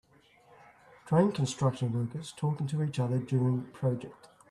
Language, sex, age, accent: English, male, 60-69, Australian English